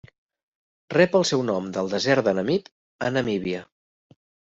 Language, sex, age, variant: Catalan, male, 30-39, Central